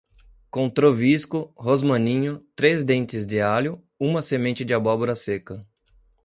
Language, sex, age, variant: Portuguese, male, 40-49, Portuguese (Brasil)